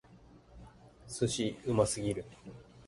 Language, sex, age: Japanese, male, 19-29